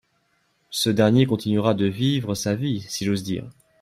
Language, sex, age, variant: French, male, 19-29, Français de métropole